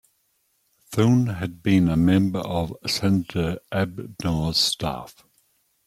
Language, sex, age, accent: English, male, 60-69, Australian English